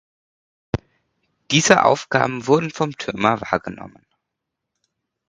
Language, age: German, 19-29